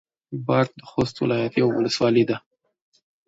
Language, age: Pashto, 19-29